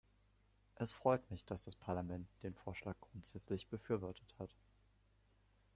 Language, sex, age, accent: German, male, under 19, Deutschland Deutsch